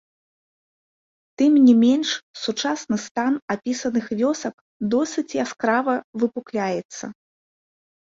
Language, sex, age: Belarusian, female, 30-39